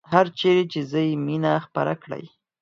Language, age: Pashto, 19-29